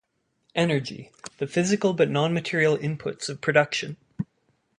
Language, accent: English, Canadian English